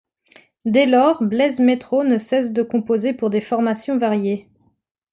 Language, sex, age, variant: French, female, 30-39, Français de métropole